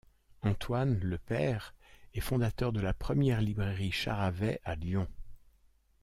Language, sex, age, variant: French, male, 60-69, Français de métropole